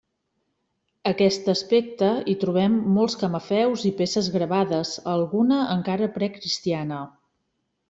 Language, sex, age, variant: Catalan, female, 40-49, Central